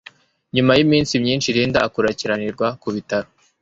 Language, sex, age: Kinyarwanda, male, 30-39